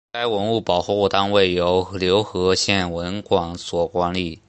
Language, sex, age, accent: Chinese, male, under 19, 出生地：浙江省